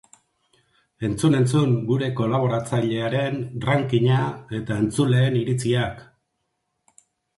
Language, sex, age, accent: Basque, male, 50-59, Erdialdekoa edo Nafarra (Gipuzkoa, Nafarroa)